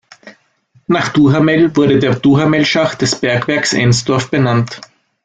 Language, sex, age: German, male, 30-39